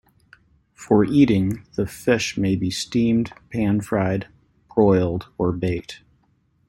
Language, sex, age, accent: English, male, 40-49, Canadian English